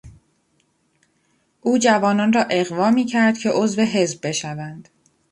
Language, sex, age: Persian, female, 19-29